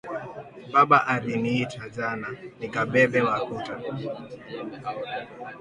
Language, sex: Swahili, male